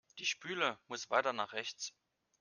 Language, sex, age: German, male, 30-39